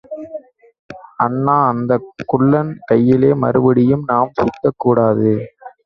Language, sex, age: Tamil, male, 19-29